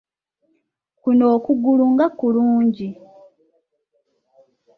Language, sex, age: Ganda, female, 30-39